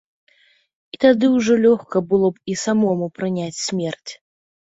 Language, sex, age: Belarusian, female, 30-39